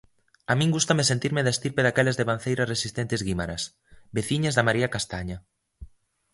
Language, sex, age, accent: Galician, male, under 19, Normativo (estándar)